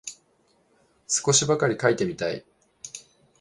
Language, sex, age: Japanese, male, 19-29